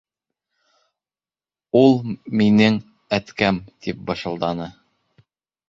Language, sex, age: Bashkir, male, 30-39